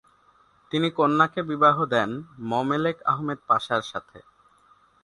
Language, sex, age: Bengali, male, 19-29